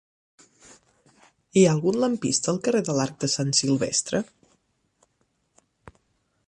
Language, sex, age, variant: Catalan, female, 30-39, Central